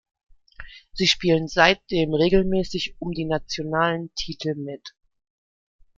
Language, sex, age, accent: German, female, 30-39, Deutschland Deutsch